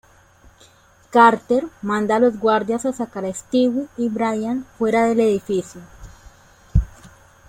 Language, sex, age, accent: Spanish, female, 19-29, Caribe: Cuba, Venezuela, Puerto Rico, República Dominicana, Panamá, Colombia caribeña, México caribeño, Costa del golfo de México